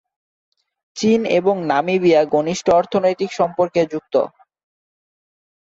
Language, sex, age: Bengali, male, 19-29